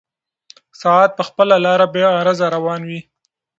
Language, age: Pashto, 30-39